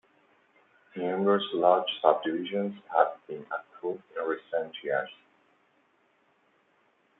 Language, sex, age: English, male, 30-39